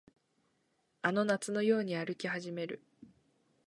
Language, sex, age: Japanese, female, under 19